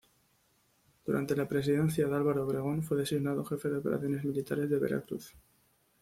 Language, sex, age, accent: Spanish, male, 19-29, España: Norte peninsular (Asturias, Castilla y León, Cantabria, País Vasco, Navarra, Aragón, La Rioja, Guadalajara, Cuenca)